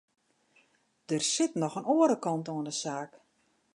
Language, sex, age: Western Frisian, female, 60-69